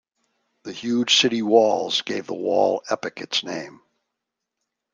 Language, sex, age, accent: English, male, 70-79, United States English